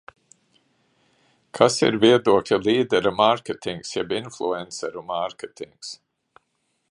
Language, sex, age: Latvian, male, 70-79